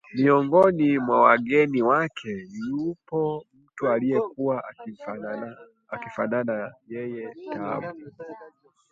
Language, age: Swahili, 19-29